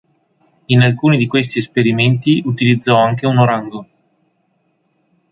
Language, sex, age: Italian, male, 30-39